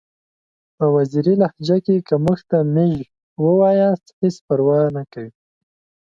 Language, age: Pashto, 19-29